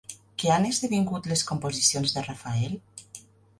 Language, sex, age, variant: Catalan, female, 40-49, Nord-Occidental